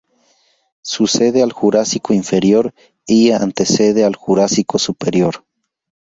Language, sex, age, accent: Spanish, male, 19-29, México